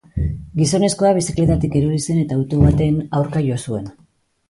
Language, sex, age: Basque, female, 40-49